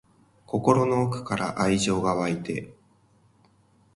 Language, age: Japanese, 30-39